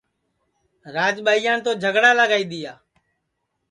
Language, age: Sansi, 19-29